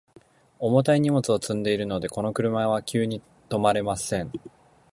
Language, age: Japanese, 19-29